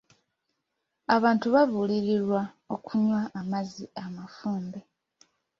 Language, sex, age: Ganda, female, 19-29